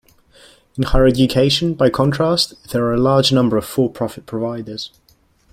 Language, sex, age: English, male, 19-29